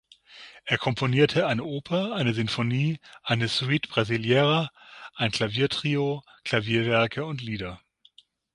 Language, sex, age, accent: German, male, 50-59, Deutschland Deutsch; Süddeutsch